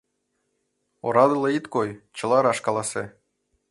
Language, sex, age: Mari, male, 19-29